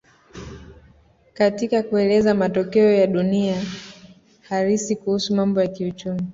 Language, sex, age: Swahili, male, 19-29